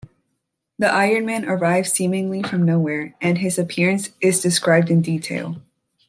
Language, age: English, under 19